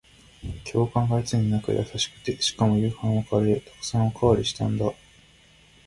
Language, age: Japanese, 19-29